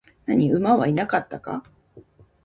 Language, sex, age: Japanese, female, 30-39